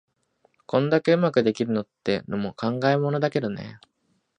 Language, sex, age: Japanese, male, under 19